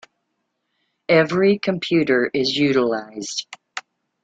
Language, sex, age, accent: English, female, 60-69, United States English